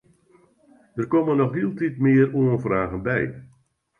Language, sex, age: Western Frisian, male, 80-89